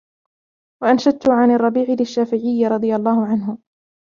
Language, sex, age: Arabic, female, 19-29